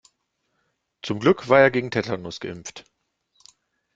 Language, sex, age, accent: German, male, 40-49, Deutschland Deutsch